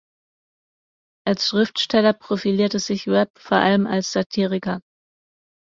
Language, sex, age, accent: German, female, 40-49, Deutschland Deutsch